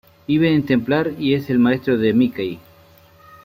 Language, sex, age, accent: Spanish, male, 40-49, Andino-Pacífico: Colombia, Perú, Ecuador, oeste de Bolivia y Venezuela andina